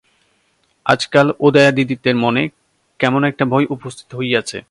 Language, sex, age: Bengali, male, 19-29